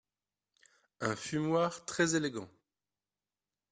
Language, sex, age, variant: French, male, 30-39, Français de métropole